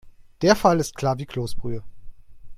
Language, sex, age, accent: German, male, 30-39, Deutschland Deutsch